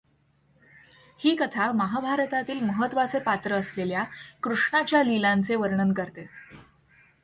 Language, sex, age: Marathi, female, under 19